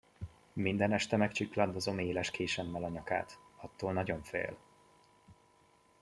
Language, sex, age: Hungarian, male, 19-29